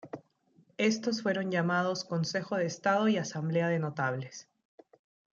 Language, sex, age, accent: Spanish, female, 19-29, Andino-Pacífico: Colombia, Perú, Ecuador, oeste de Bolivia y Venezuela andina